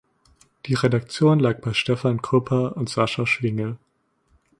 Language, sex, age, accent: German, male, under 19, Deutschland Deutsch